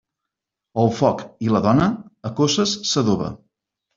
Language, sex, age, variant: Catalan, male, 40-49, Central